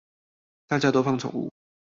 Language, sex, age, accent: Chinese, male, under 19, 出生地：新北市